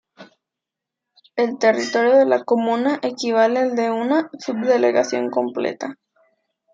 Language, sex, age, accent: Spanish, female, 19-29, México